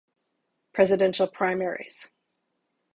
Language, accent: English, United States English